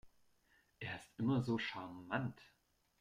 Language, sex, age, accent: German, male, 30-39, Deutschland Deutsch